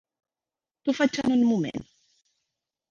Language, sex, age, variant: Catalan, female, 40-49, Central